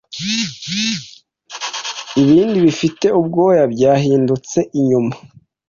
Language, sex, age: Kinyarwanda, male, 19-29